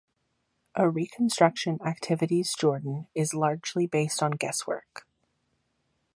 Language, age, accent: English, 19-29, United States English